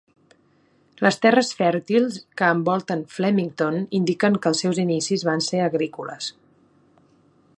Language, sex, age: Catalan, female, 19-29